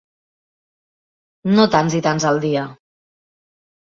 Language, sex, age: Catalan, female, 40-49